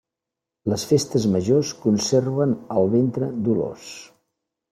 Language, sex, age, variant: Catalan, male, 50-59, Central